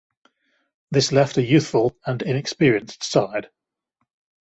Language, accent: English, England English